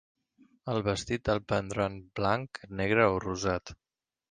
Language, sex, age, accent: Catalan, male, 30-39, central; valencià